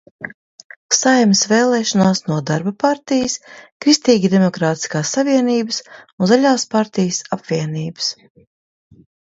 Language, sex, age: Latvian, female, 40-49